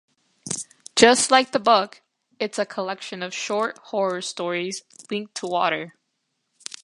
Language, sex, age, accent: English, female, under 19, United States English